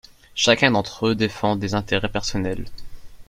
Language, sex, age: French, male, under 19